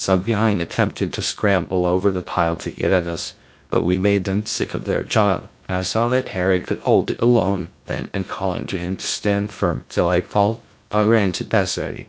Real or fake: fake